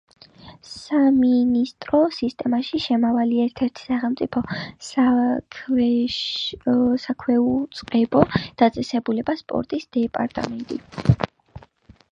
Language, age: Georgian, under 19